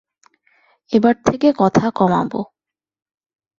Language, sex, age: Bengali, female, 19-29